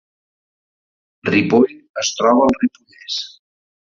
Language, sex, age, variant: Catalan, male, 40-49, Central